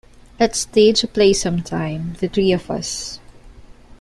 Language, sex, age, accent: English, female, 19-29, Filipino